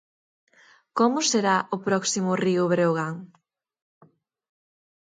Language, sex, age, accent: Galician, female, 30-39, Normativo (estándar)